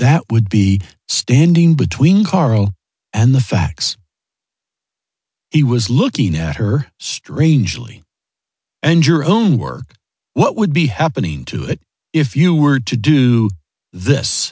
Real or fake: real